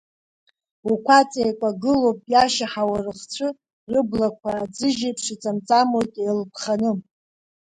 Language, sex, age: Abkhazian, female, 50-59